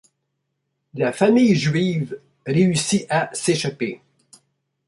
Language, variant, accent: French, Français d'Amérique du Nord, Français du Canada